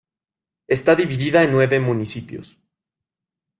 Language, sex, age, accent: Spanish, male, 19-29, México